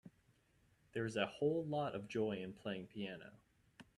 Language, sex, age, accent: English, male, 19-29, United States English